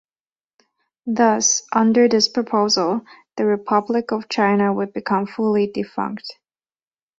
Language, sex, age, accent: English, female, 19-29, United States English